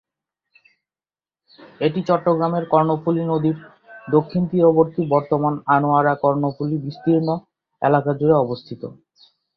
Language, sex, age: Bengali, male, 19-29